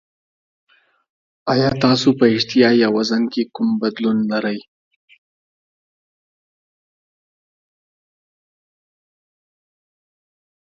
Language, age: Pashto, 19-29